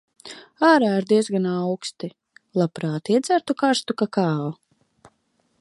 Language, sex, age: Latvian, female, 19-29